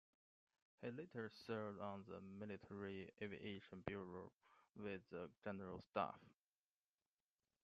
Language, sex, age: English, male, 30-39